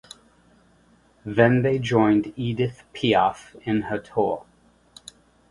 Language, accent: English, England English